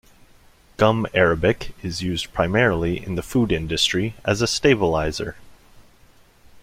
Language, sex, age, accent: English, male, 19-29, United States English